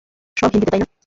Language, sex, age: Bengali, female, 19-29